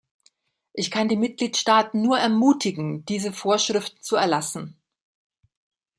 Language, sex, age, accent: German, female, 50-59, Deutschland Deutsch